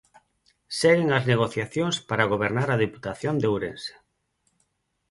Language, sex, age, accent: Galician, male, 40-49, Neofalante